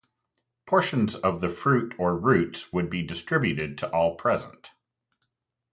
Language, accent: English, United States English